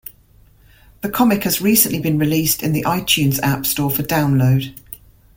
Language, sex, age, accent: English, female, 50-59, England English